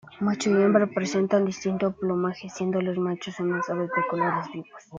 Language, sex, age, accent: Spanish, male, under 19, España: Norte peninsular (Asturias, Castilla y León, Cantabria, País Vasco, Navarra, Aragón, La Rioja, Guadalajara, Cuenca)